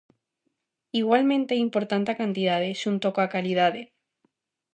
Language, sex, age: Galician, female, 19-29